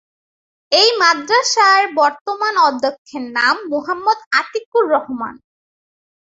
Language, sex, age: Bengali, female, under 19